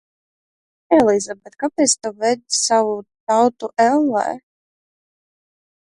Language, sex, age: Latvian, female, under 19